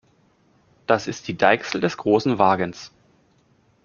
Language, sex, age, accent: German, male, 30-39, Deutschland Deutsch